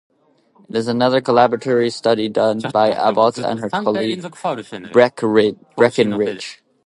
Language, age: English, 19-29